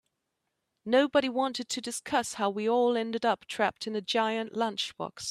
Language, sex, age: English, female, 40-49